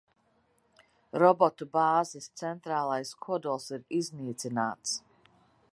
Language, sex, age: Latvian, female, 50-59